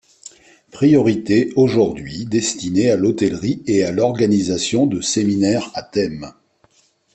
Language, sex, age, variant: French, male, 50-59, Français de métropole